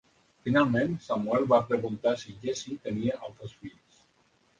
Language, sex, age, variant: Catalan, male, 50-59, Central